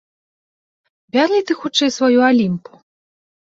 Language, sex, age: Belarusian, female, 30-39